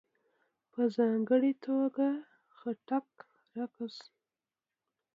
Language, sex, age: Pashto, female, 30-39